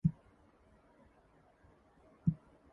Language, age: English, under 19